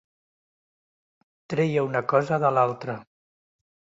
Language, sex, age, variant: Catalan, male, 60-69, Central